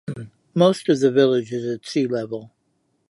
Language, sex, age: English, male, 70-79